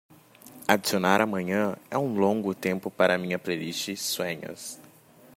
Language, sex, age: Portuguese, male, 19-29